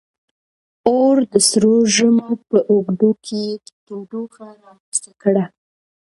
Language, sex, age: Pashto, female, 19-29